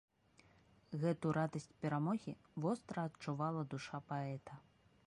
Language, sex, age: Belarusian, female, 30-39